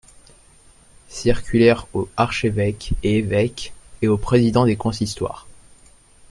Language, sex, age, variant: French, male, 19-29, Français de métropole